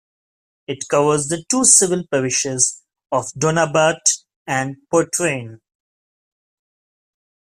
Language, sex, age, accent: English, male, 19-29, India and South Asia (India, Pakistan, Sri Lanka)